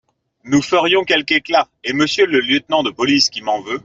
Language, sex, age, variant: French, male, 19-29, Français de métropole